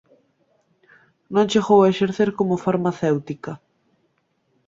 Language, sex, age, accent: Galician, female, 19-29, Central (gheada)